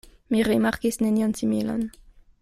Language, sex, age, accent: Esperanto, female, 19-29, Internacia